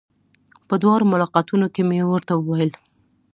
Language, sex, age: Pashto, female, 19-29